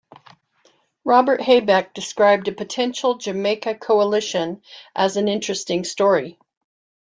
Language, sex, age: English, female, 60-69